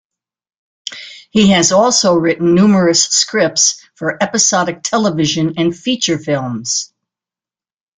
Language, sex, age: English, female, 80-89